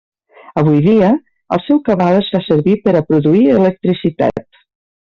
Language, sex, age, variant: Catalan, female, 50-59, Septentrional